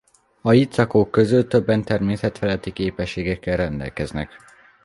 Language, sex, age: Hungarian, male, under 19